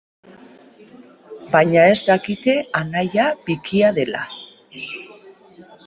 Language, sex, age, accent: Basque, female, 40-49, Mendebalekoa (Araba, Bizkaia, Gipuzkoako mendebaleko herri batzuk)